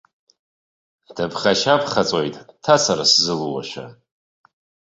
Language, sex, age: Abkhazian, male, 40-49